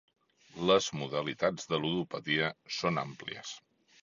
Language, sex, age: Catalan, male, 50-59